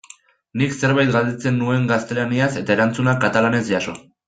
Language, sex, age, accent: Basque, male, 19-29, Erdialdekoa edo Nafarra (Gipuzkoa, Nafarroa)